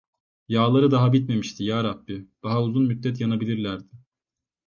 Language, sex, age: Turkish, male, 19-29